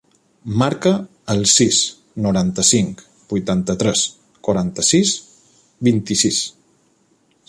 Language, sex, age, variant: Catalan, male, 40-49, Balear